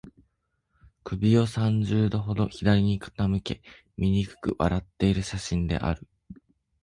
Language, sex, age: Japanese, male, 19-29